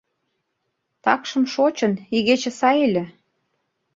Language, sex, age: Mari, female, 40-49